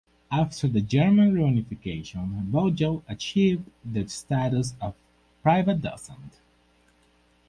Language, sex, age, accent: English, male, 19-29, United States English